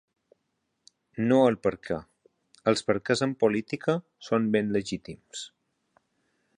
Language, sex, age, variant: Catalan, male, 40-49, Balear